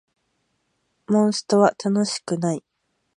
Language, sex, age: Japanese, female, 19-29